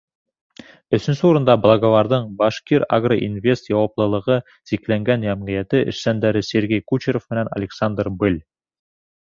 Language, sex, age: Bashkir, male, 19-29